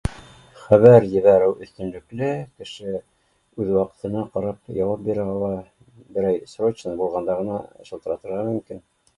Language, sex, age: Bashkir, male, 50-59